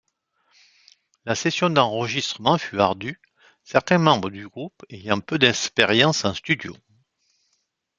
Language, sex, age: French, male, 50-59